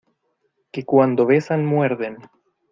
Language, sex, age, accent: Spanish, male, 19-29, Chileno: Chile, Cuyo